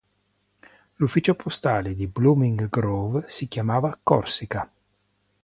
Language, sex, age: Italian, male, 50-59